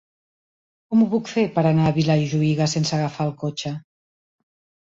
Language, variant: Catalan, Central